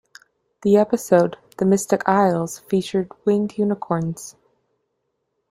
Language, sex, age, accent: English, female, 19-29, United States English